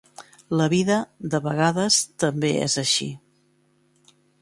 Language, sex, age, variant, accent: Catalan, female, 50-59, Central, central